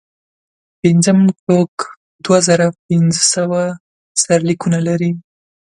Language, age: Pashto, 19-29